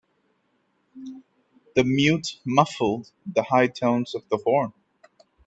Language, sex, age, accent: English, male, 19-29, Australian English